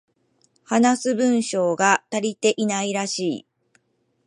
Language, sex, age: Japanese, female, 50-59